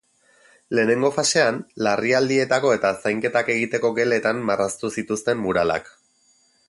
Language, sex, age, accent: Basque, male, 30-39, Erdialdekoa edo Nafarra (Gipuzkoa, Nafarroa)